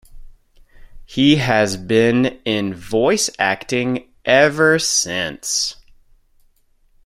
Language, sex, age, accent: English, male, 30-39, United States English